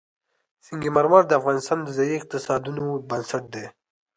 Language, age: Pashto, 19-29